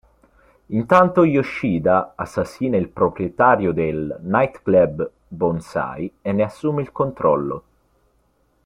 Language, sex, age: Italian, male, 19-29